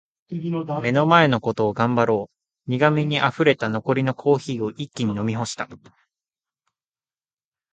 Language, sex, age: Japanese, male, 19-29